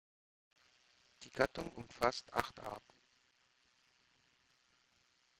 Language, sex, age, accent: German, male, 40-49, Deutschland Deutsch